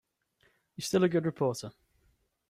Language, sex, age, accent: English, male, 30-39, England English